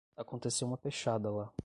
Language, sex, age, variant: Portuguese, male, 19-29, Portuguese (Brasil)